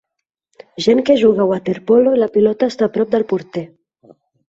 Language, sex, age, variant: Catalan, female, 30-39, Central